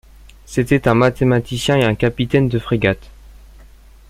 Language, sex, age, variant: French, male, under 19, Français de métropole